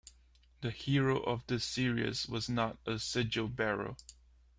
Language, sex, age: English, male, 30-39